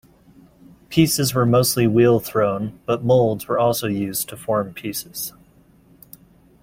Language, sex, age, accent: English, male, 30-39, United States English